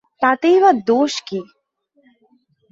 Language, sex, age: Bengali, female, 19-29